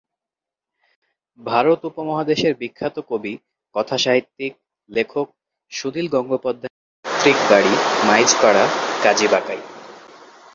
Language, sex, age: Bengali, male, 19-29